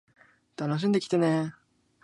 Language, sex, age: Japanese, male, 19-29